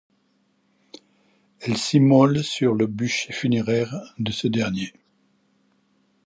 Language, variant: French, Français de métropole